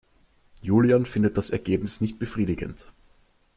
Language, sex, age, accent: German, male, 19-29, Österreichisches Deutsch